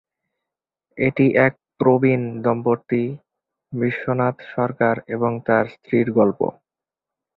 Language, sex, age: Bengali, male, 19-29